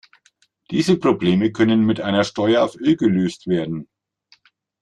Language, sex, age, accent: German, male, 50-59, Deutschland Deutsch